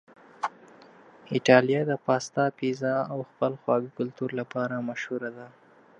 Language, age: Pashto, 19-29